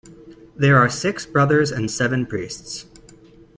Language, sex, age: English, male, 19-29